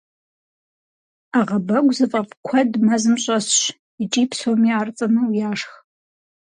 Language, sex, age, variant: Kabardian, female, 30-39, Адыгэбзэ (Къэбэрдей, Кирил, Урысей)